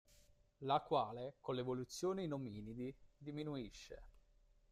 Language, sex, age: Italian, male, 19-29